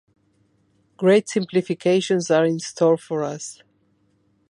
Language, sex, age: English, female, 50-59